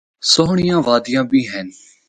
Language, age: Northern Hindko, 19-29